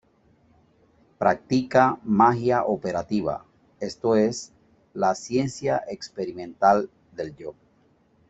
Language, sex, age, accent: Spanish, male, 40-49, Caribe: Cuba, Venezuela, Puerto Rico, República Dominicana, Panamá, Colombia caribeña, México caribeño, Costa del golfo de México